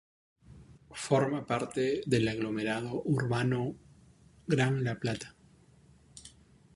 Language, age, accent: Spanish, 30-39, Andino-Pacífico: Colombia, Perú, Ecuador, oeste de Bolivia y Venezuela andina; Peru